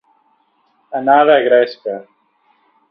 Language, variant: Catalan, Central